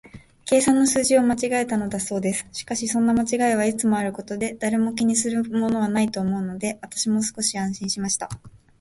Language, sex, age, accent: Japanese, female, 19-29, 標準語